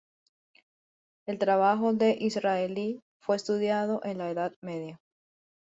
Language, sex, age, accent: Spanish, female, 19-29, Andino-Pacífico: Colombia, Perú, Ecuador, oeste de Bolivia y Venezuela andina